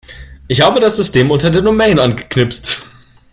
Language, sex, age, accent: German, male, 19-29, Deutschland Deutsch